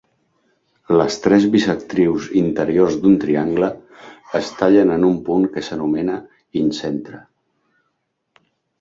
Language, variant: Catalan, Central